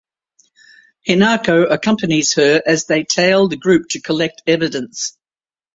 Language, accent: English, Australian English